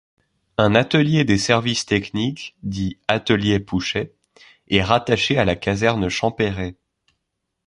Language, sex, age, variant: French, male, under 19, Français de métropole